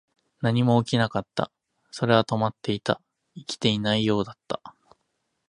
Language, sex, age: Japanese, male, 19-29